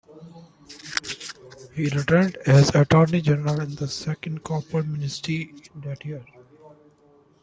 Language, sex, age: English, male, 19-29